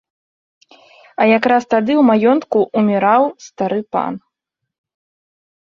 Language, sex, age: Belarusian, female, 19-29